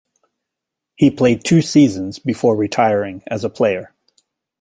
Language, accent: English, Australian English